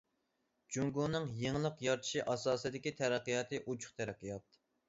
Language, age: Uyghur, 19-29